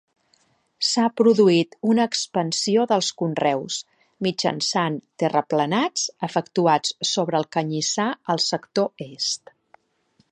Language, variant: Catalan, Nord-Occidental